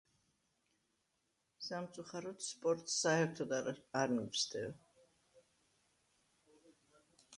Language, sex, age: Georgian, female, 60-69